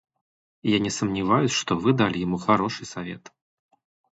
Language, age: Russian, 30-39